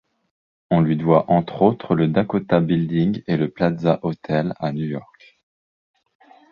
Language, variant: French, Français de métropole